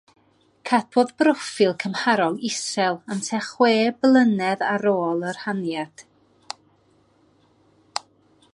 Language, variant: Welsh, North-Western Welsh